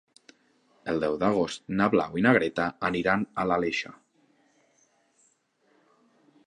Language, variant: Catalan, Nord-Occidental